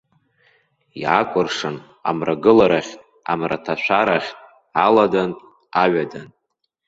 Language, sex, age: Abkhazian, male, under 19